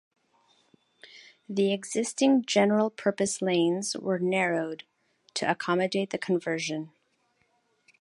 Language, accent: English, United States English